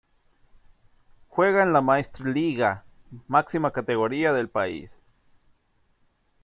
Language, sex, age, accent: Spanish, male, 30-39, México